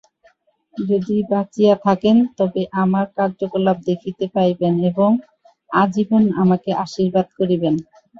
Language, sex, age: Bengali, female, 40-49